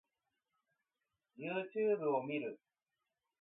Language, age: Japanese, 30-39